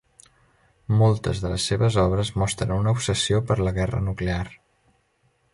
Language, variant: Catalan, Central